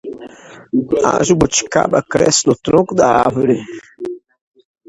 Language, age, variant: Portuguese, 40-49, Portuguese (Brasil)